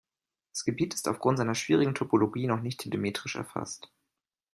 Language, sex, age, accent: German, male, 30-39, Deutschland Deutsch